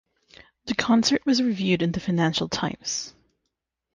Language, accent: English, United States English; Canadian English